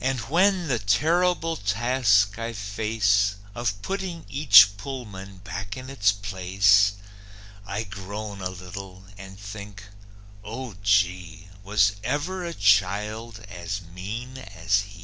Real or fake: real